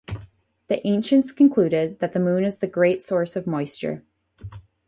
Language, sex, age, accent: English, female, 19-29, United States English